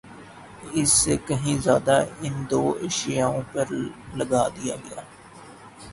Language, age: Urdu, 19-29